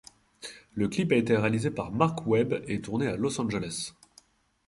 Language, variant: French, Français de métropole